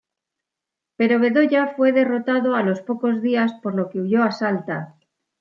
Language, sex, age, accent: Spanish, female, 50-59, España: Centro-Sur peninsular (Madrid, Toledo, Castilla-La Mancha)